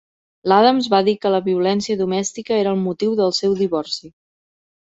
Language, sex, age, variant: Catalan, female, 30-39, Central